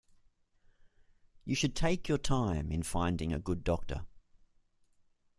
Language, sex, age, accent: English, male, 50-59, Australian English